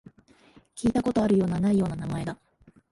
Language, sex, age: Japanese, female, 19-29